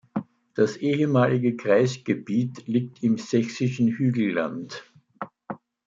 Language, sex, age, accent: German, male, 70-79, Österreichisches Deutsch